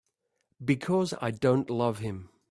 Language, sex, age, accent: English, male, 50-59, Australian English